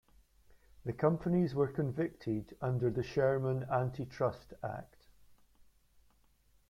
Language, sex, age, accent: English, male, 40-49, Scottish English